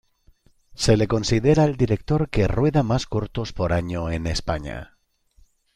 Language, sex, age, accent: Spanish, male, 50-59, España: Centro-Sur peninsular (Madrid, Toledo, Castilla-La Mancha)